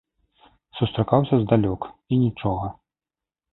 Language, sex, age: Belarusian, male, 30-39